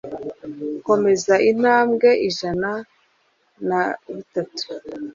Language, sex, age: Kinyarwanda, male, 40-49